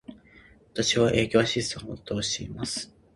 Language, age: Japanese, 19-29